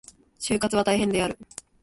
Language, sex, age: Japanese, female, under 19